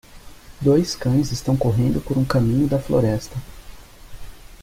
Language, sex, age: Portuguese, male, 30-39